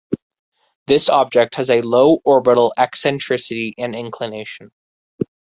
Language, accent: English, United States English